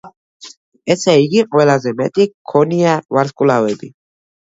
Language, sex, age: Georgian, male, under 19